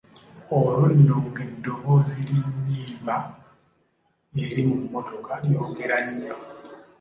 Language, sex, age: Ganda, male, 19-29